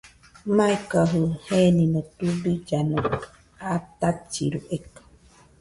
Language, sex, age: Nüpode Huitoto, female, 40-49